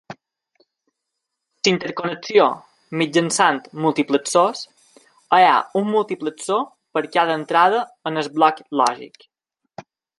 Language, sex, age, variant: Catalan, male, 19-29, Balear